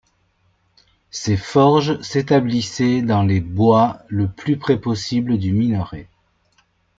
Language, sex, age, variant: French, male, 40-49, Français de métropole